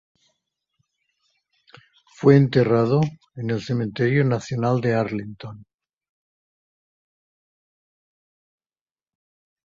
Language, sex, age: Spanish, male, 60-69